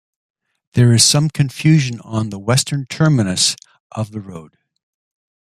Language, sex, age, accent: English, male, 60-69, Canadian English